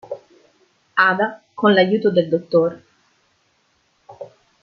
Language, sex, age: Italian, female, 19-29